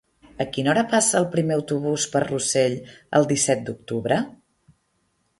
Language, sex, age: Catalan, female, 30-39